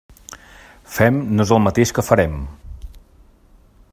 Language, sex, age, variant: Catalan, male, 40-49, Central